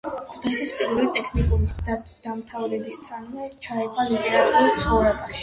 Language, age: Georgian, 19-29